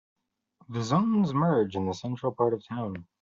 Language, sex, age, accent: English, male, under 19, United States English